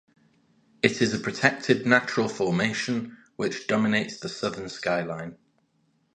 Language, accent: English, England English